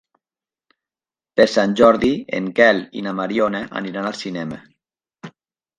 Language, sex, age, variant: Catalan, male, 40-49, Nord-Occidental